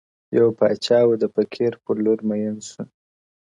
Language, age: Pashto, 19-29